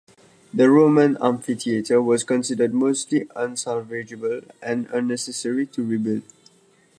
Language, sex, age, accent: English, male, 19-29, United States English